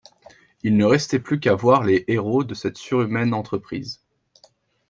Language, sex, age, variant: French, male, 19-29, Français de métropole